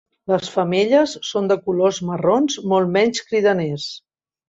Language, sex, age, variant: Catalan, female, 50-59, Central